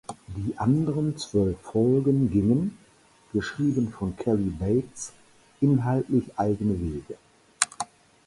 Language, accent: German, Deutschland Deutsch